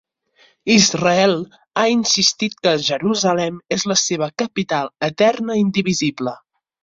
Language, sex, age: Catalan, male, 19-29